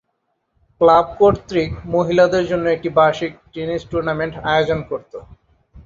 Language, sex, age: Bengali, male, 30-39